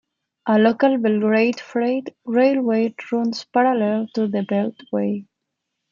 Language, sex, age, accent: English, female, 19-29, United States English